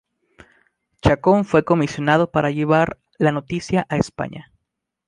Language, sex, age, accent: Spanish, male, 19-29, México